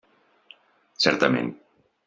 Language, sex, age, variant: Catalan, male, 40-49, Central